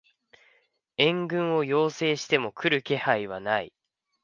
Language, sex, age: Japanese, male, 19-29